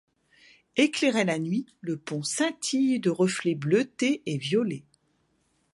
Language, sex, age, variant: French, female, 50-59, Français de métropole